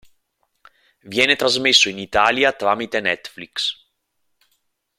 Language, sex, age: Italian, male, 30-39